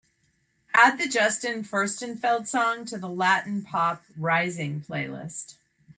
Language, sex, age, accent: English, female, 60-69, United States English